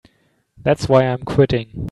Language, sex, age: English, male, 19-29